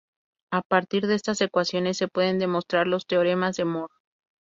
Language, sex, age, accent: Spanish, female, 30-39, México